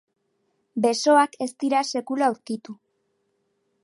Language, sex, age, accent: Basque, female, 19-29, Mendebalekoa (Araba, Bizkaia, Gipuzkoako mendebaleko herri batzuk)